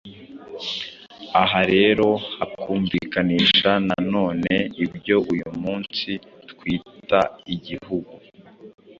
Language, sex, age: Kinyarwanda, male, under 19